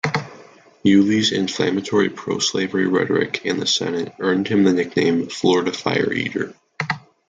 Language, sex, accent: English, male, United States English